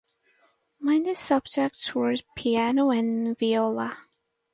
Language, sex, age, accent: English, female, 30-39, United States English